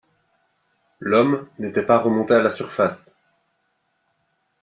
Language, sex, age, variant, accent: French, male, 30-39, Français d'Europe, Français de Belgique